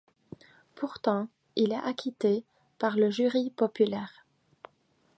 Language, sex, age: French, female, 19-29